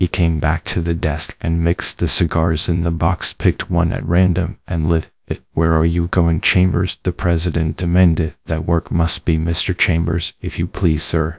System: TTS, GradTTS